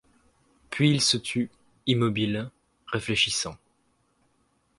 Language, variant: French, Français de métropole